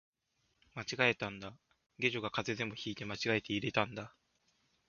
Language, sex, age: Japanese, male, 19-29